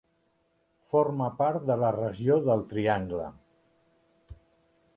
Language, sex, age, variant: Catalan, male, 50-59, Central